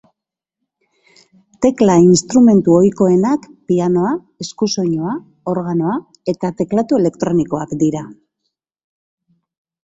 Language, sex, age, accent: Basque, female, 50-59, Mendebalekoa (Araba, Bizkaia, Gipuzkoako mendebaleko herri batzuk)